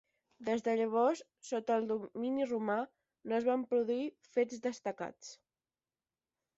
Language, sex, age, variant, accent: Catalan, female, under 19, Balear, balear